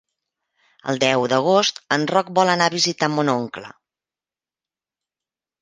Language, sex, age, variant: Catalan, female, 50-59, Central